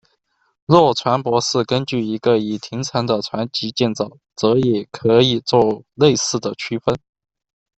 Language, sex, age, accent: Chinese, male, under 19, 出生地：四川省